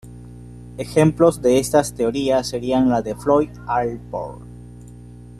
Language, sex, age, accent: Spanish, male, 19-29, Andino-Pacífico: Colombia, Perú, Ecuador, oeste de Bolivia y Venezuela andina